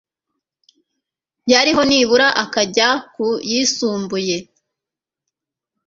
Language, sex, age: Kinyarwanda, male, 19-29